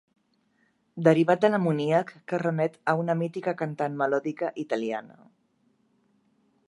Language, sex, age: Catalan, female, 60-69